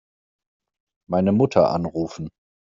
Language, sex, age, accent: German, male, 30-39, Deutschland Deutsch